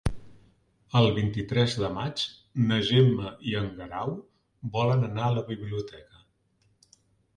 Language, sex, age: Catalan, male, 50-59